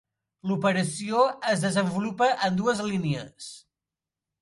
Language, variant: Catalan, Central